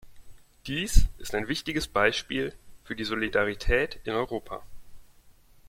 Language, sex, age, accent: German, male, 30-39, Deutschland Deutsch